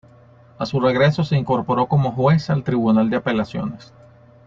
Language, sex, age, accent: Spanish, male, 30-39, Andino-Pacífico: Colombia, Perú, Ecuador, oeste de Bolivia y Venezuela andina